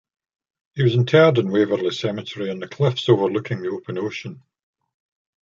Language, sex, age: English, male, 60-69